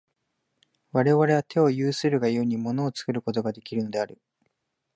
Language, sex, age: Japanese, male, 19-29